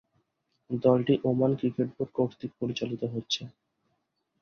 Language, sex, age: Bengali, male, 19-29